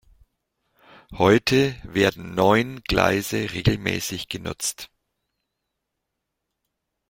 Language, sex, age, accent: German, male, 60-69, Deutschland Deutsch